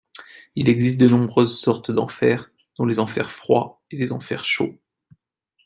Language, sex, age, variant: French, male, 30-39, Français de métropole